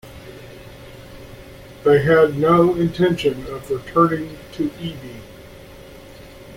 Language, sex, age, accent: English, male, 60-69, United States English